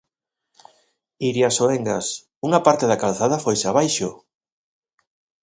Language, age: Galician, 40-49